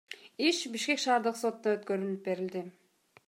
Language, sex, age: Kyrgyz, female, 30-39